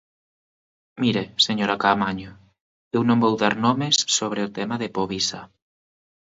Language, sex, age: Galician, male, 30-39